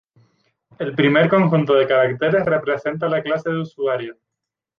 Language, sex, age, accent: Spanish, male, 19-29, España: Islas Canarias